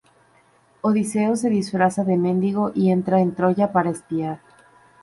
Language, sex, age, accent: Spanish, female, under 19, México